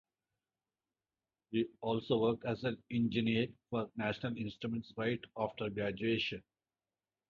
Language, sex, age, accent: English, male, 50-59, India and South Asia (India, Pakistan, Sri Lanka)